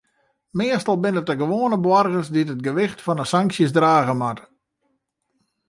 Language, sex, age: Western Frisian, male, 40-49